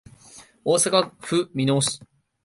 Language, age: Japanese, 19-29